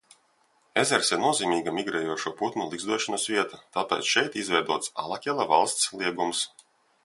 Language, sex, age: Latvian, male, 30-39